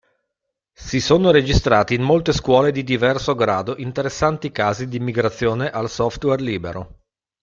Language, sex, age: Italian, male, 50-59